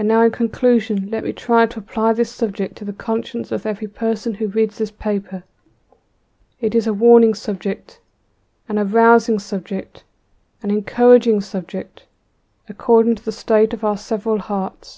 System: none